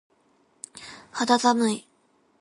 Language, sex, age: Japanese, female, 19-29